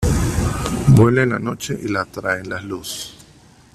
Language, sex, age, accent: Spanish, male, 30-39, Caribe: Cuba, Venezuela, Puerto Rico, República Dominicana, Panamá, Colombia caribeña, México caribeño, Costa del golfo de México